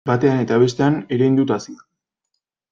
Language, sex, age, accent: Basque, male, 19-29, Erdialdekoa edo Nafarra (Gipuzkoa, Nafarroa)